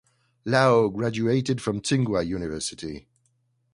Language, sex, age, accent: English, male, 40-49, England English